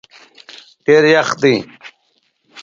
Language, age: Pashto, 40-49